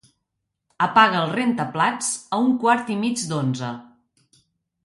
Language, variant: Catalan, Central